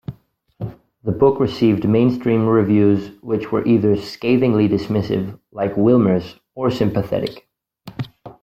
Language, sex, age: English, male, 19-29